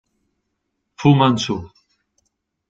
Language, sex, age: Italian, male, 19-29